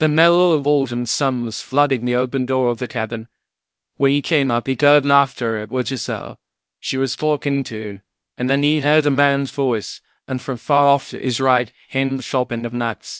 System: TTS, VITS